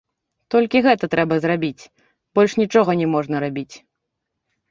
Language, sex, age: Belarusian, female, 30-39